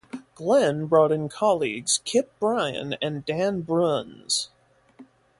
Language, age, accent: English, 19-29, United States English